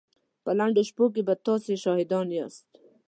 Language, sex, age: Pashto, female, 19-29